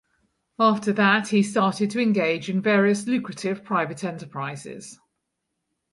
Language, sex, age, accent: English, female, 50-59, Welsh English